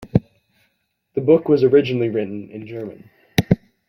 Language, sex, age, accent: English, male, 19-29, United States English